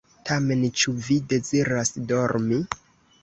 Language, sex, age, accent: Esperanto, female, 19-29, Internacia